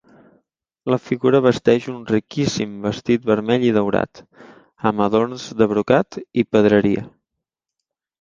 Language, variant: Catalan, Central